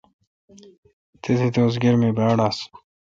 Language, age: Kalkoti, 19-29